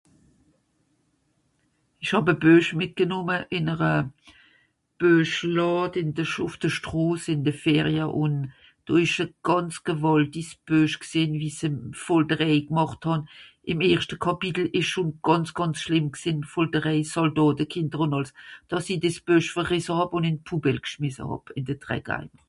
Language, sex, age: Swiss German, female, 60-69